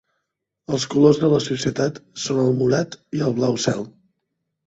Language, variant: Catalan, Central